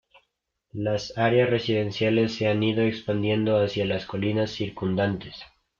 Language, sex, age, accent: Spanish, male, under 19, Andino-Pacífico: Colombia, Perú, Ecuador, oeste de Bolivia y Venezuela andina